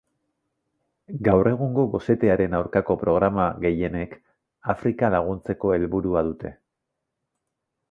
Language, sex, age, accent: Basque, male, 40-49, Erdialdekoa edo Nafarra (Gipuzkoa, Nafarroa)